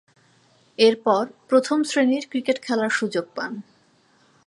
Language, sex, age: Bengali, female, 40-49